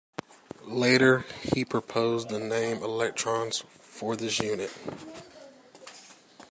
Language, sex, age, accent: English, male, 30-39, United States English